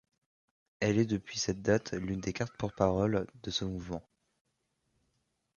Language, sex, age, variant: French, male, 19-29, Français de métropole